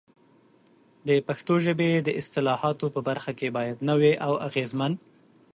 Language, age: Pashto, 30-39